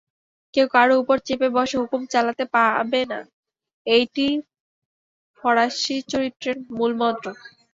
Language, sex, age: Bengali, female, 19-29